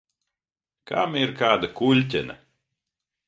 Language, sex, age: Latvian, male, 30-39